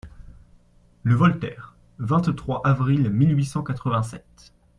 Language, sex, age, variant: French, male, 19-29, Français de métropole